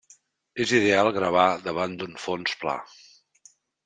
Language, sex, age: Catalan, male, 40-49